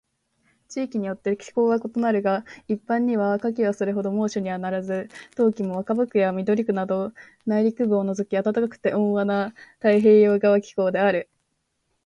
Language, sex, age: Japanese, female, 19-29